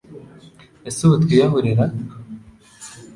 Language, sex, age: Kinyarwanda, male, 19-29